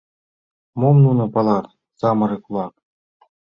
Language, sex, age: Mari, male, 40-49